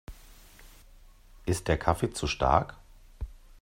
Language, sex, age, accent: German, male, 40-49, Deutschland Deutsch